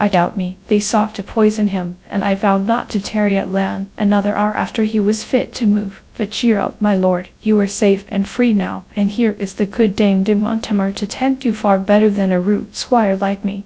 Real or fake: fake